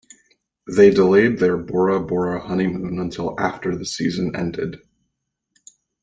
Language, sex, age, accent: English, male, 30-39, United States English